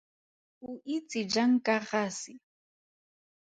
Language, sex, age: Tswana, female, 30-39